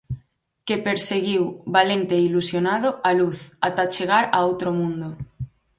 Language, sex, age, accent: Galician, female, 19-29, Normativo (estándar)